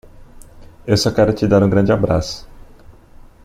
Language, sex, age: Portuguese, male, 19-29